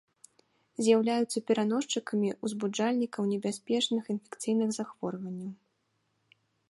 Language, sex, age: Belarusian, female, 19-29